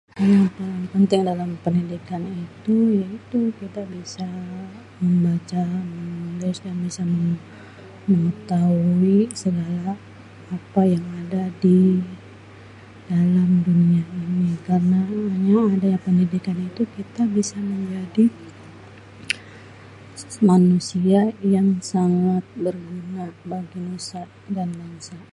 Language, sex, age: Betawi, male, 40-49